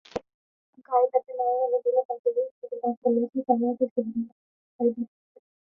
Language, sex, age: Bengali, female, 19-29